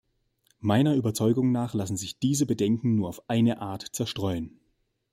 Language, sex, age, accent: German, male, 19-29, Deutschland Deutsch